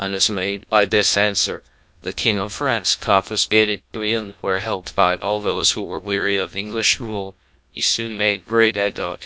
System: TTS, GlowTTS